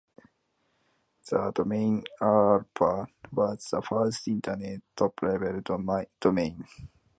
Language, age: English, 19-29